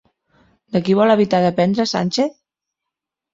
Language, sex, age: Catalan, female, 40-49